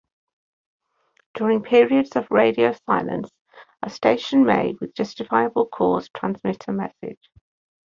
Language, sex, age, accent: English, female, 50-59, England English